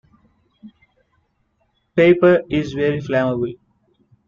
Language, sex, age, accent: English, male, 19-29, India and South Asia (India, Pakistan, Sri Lanka)